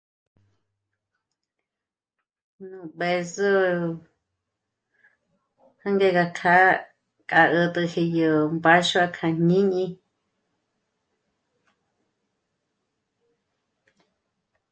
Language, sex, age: Michoacán Mazahua, female, 60-69